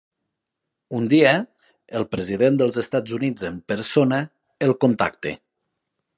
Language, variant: Catalan, Nord-Occidental